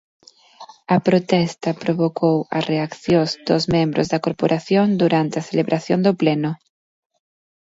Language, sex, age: Galician, female, 30-39